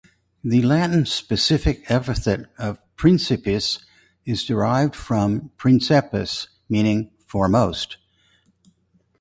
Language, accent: English, United States English